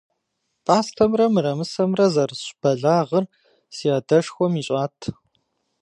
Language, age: Kabardian, 40-49